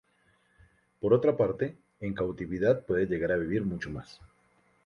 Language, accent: Spanish, Andino-Pacífico: Colombia, Perú, Ecuador, oeste de Bolivia y Venezuela andina